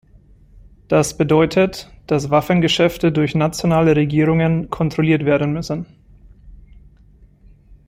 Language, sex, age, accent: German, female, 19-29, Deutschland Deutsch